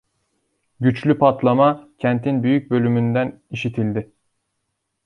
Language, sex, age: Turkish, male, 19-29